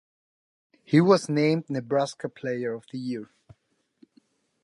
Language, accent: English, United States English